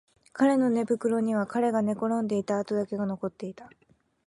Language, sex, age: Japanese, female, 19-29